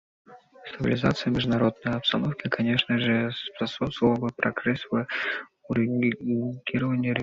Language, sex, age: Russian, male, 19-29